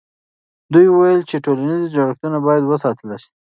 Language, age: Pashto, 19-29